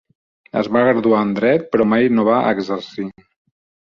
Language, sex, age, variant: Catalan, male, 40-49, Central